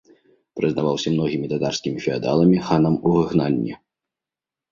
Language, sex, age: Belarusian, male, 19-29